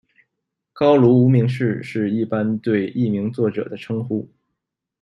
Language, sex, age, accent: Chinese, male, 19-29, 出生地：吉林省